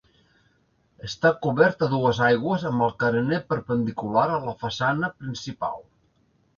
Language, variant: Catalan, Central